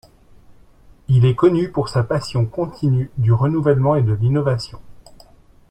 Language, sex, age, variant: French, male, 40-49, Français de métropole